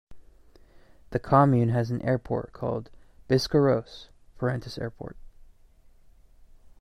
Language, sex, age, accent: English, male, 19-29, United States English